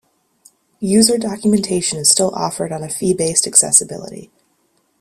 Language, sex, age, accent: English, female, 30-39, United States English